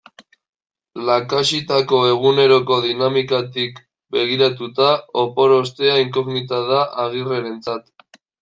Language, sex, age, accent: Basque, male, 19-29, Mendebalekoa (Araba, Bizkaia, Gipuzkoako mendebaleko herri batzuk)